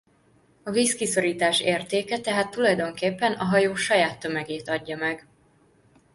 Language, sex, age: Hungarian, female, 19-29